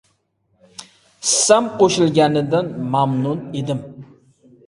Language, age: Uzbek, 30-39